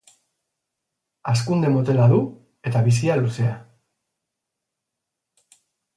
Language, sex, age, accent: Basque, male, 40-49, Mendebalekoa (Araba, Bizkaia, Gipuzkoako mendebaleko herri batzuk)